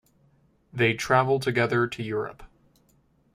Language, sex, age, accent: English, male, 19-29, United States English